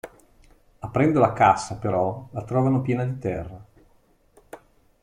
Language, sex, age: Italian, male, 40-49